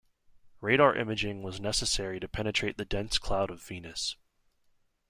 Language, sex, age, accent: English, male, 19-29, United States English